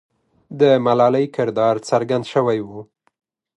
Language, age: Pashto, 30-39